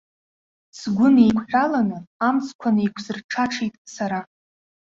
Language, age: Abkhazian, 19-29